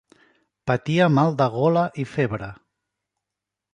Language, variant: Catalan, Central